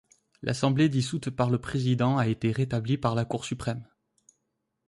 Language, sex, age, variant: French, male, 19-29, Français de métropole